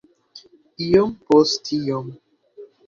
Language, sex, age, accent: Esperanto, male, 19-29, Internacia